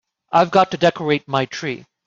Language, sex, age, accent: English, male, 30-39, United States English